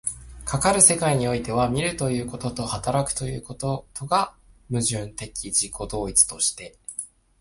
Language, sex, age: Japanese, male, 19-29